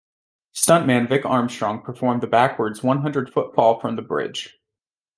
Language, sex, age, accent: English, male, 19-29, United States English